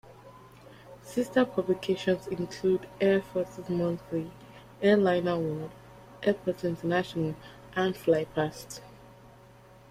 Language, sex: English, female